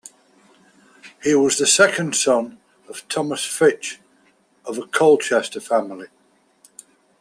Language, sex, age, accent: English, male, 60-69, England English